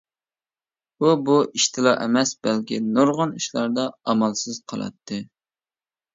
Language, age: Uyghur, 30-39